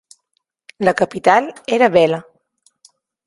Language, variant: Catalan, Balear